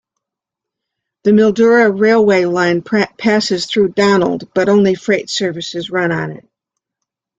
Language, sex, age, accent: English, female, 70-79, United States English